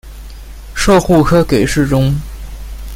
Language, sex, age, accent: Chinese, male, 19-29, 出生地：江苏省